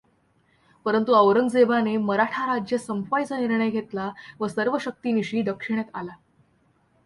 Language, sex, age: Marathi, female, under 19